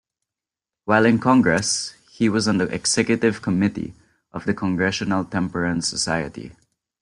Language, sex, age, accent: English, male, 19-29, Filipino